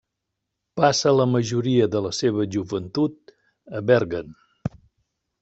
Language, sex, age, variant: Catalan, male, 60-69, Central